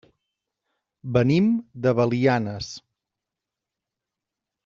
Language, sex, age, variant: Catalan, male, 30-39, Central